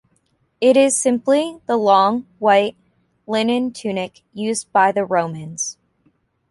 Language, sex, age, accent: English, female, 19-29, United States English